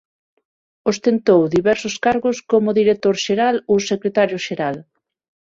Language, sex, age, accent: Galician, female, 30-39, Normativo (estándar); Neofalante